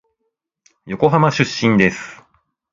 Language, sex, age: Japanese, male, 40-49